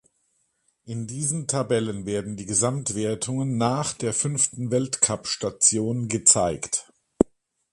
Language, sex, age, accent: German, male, 60-69, Deutschland Deutsch